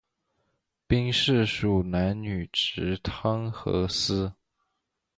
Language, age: Chinese, 19-29